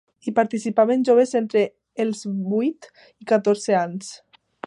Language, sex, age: Catalan, female, under 19